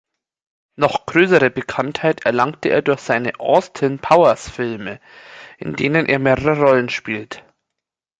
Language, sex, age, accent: German, male, 30-39, Deutschland Deutsch